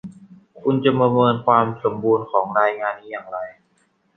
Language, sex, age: Thai, male, under 19